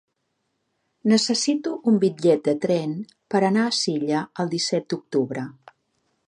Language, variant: Catalan, Nord-Occidental